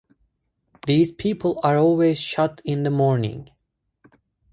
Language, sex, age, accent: English, male, 19-29, United States English